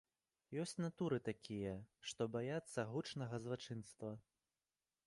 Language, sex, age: Belarusian, male, 19-29